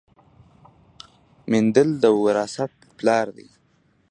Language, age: Pashto, under 19